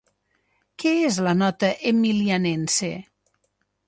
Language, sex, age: Catalan, female, 50-59